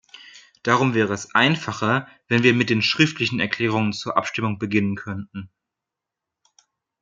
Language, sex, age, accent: German, male, 30-39, Deutschland Deutsch